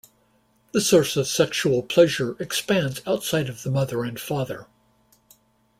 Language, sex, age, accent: English, male, 60-69, United States English